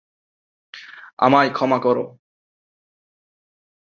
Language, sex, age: Bengali, male, 19-29